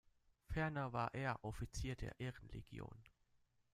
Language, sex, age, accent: German, male, under 19, Deutschland Deutsch